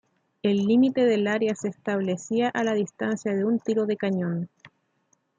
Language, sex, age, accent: Spanish, female, 30-39, Chileno: Chile, Cuyo